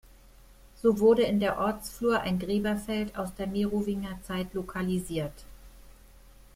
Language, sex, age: German, female, 50-59